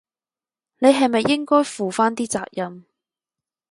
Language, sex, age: Cantonese, female, 19-29